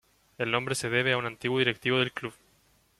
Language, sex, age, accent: Spanish, male, 19-29, Chileno: Chile, Cuyo